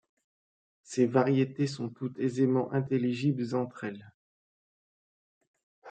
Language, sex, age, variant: French, male, 30-39, Français de métropole